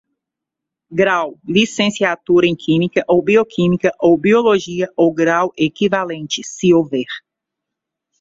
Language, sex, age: Portuguese, female, 40-49